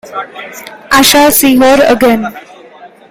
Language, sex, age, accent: English, male, 19-29, India and South Asia (India, Pakistan, Sri Lanka)